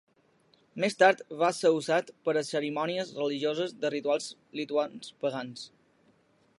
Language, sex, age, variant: Catalan, male, under 19, Balear